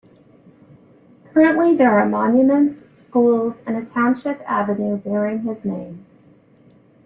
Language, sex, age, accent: English, female, 50-59, United States English